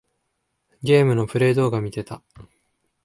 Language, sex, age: Japanese, male, 19-29